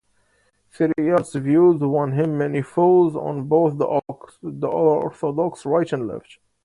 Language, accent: English, Singaporean English